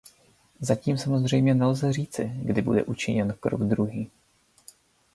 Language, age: Czech, 19-29